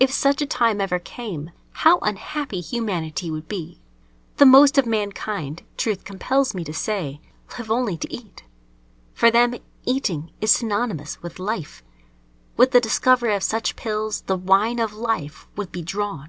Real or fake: real